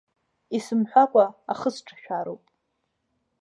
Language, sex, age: Abkhazian, female, under 19